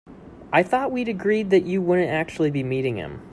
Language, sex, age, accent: English, male, 19-29, United States English